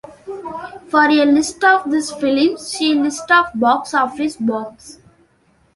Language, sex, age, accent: English, female, under 19, India and South Asia (India, Pakistan, Sri Lanka)